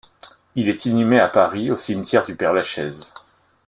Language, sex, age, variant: French, male, 50-59, Français de métropole